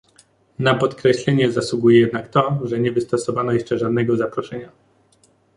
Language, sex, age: Polish, male, 19-29